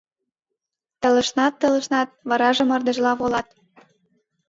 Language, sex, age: Mari, female, under 19